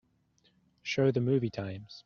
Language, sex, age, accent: English, male, 30-39, New Zealand English